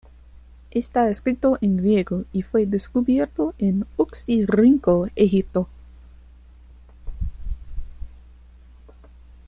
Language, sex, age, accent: Spanish, female, 19-29, España: Centro-Sur peninsular (Madrid, Toledo, Castilla-La Mancha)